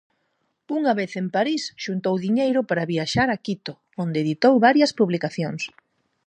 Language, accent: Galician, Normativo (estándar)